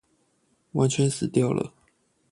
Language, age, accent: Chinese, 19-29, 出生地：彰化縣